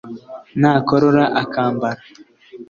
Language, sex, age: Kinyarwanda, male, 19-29